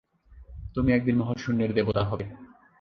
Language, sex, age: Bengali, male, 19-29